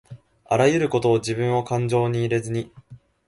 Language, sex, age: Japanese, male, 19-29